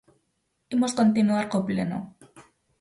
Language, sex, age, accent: Galician, female, 19-29, Normativo (estándar)